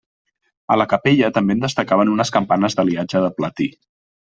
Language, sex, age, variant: Catalan, male, 30-39, Central